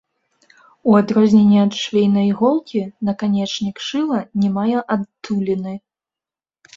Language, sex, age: Belarusian, female, 30-39